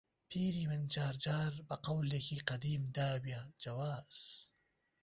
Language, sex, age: Central Kurdish, male, 19-29